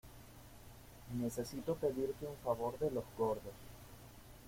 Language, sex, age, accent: Spanish, male, 30-39, Caribe: Cuba, Venezuela, Puerto Rico, República Dominicana, Panamá, Colombia caribeña, México caribeño, Costa del golfo de México